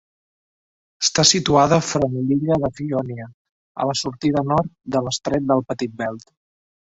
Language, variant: Catalan, Central